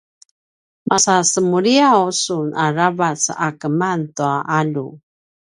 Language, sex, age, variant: Paiwan, female, 50-59, pinayuanan a kinaikacedasan (東排灣語)